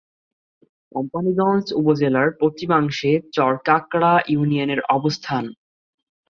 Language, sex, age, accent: Bengali, male, 19-29, Bangladeshi